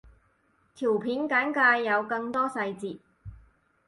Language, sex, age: Cantonese, female, 30-39